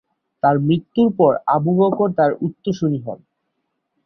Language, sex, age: Bengali, male, 19-29